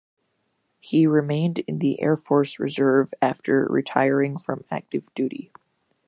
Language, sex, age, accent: English, male, under 19, United States English